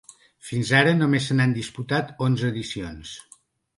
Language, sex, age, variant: Catalan, male, 50-59, Central